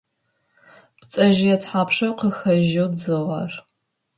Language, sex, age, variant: Adyghe, female, 30-39, Адыгабзэ (Кирил, пстэумэ зэдыряе)